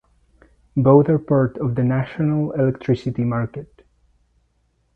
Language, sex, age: English, male, 30-39